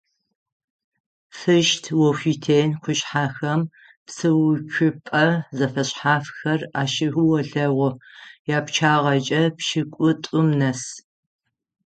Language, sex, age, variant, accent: Adyghe, female, 50-59, Адыгабзэ (Кирил, пстэумэ зэдыряе), Кıэмгуй (Çemguy)